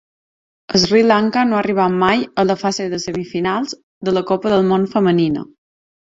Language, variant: Catalan, Balear